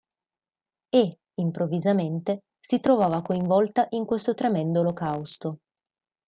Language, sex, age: Italian, female, 19-29